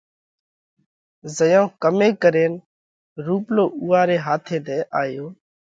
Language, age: Parkari Koli, 19-29